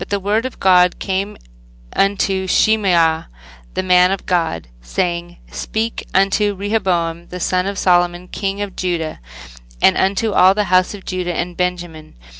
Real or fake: real